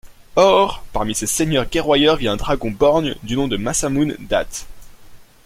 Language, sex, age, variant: French, male, 19-29, Français de métropole